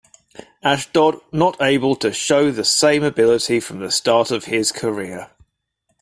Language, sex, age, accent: English, male, 30-39, England English